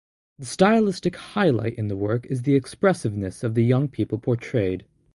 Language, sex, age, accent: English, male, under 19, United States English